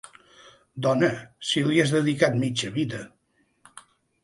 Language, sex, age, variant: Catalan, male, 60-69, Central